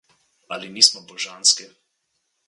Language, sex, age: Slovenian, male, 19-29